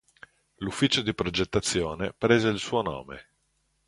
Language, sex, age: Italian, male, 60-69